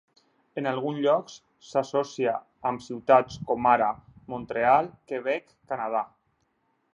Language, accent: Catalan, Tortosí